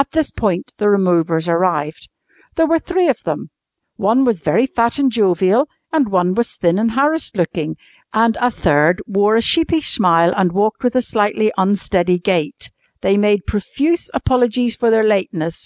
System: none